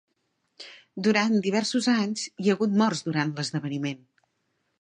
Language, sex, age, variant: Catalan, female, 50-59, Central